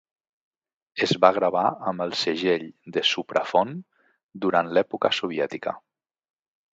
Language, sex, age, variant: Catalan, male, 40-49, Central